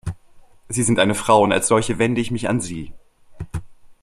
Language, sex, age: German, male, 19-29